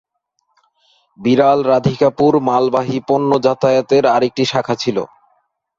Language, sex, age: Bengali, male, 19-29